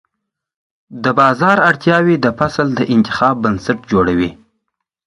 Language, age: Pashto, 19-29